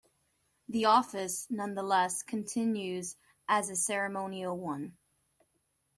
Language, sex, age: English, female, 19-29